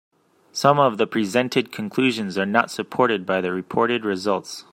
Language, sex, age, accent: English, male, 30-39, United States English